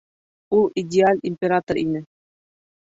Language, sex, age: Bashkir, female, 30-39